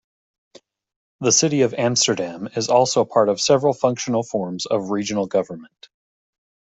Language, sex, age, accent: English, male, 30-39, United States English